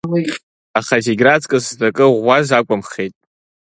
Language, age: Abkhazian, under 19